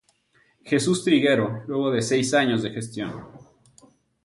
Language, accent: Spanish, México